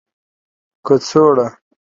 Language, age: Pashto, 19-29